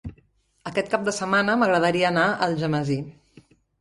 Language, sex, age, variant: Catalan, female, 40-49, Central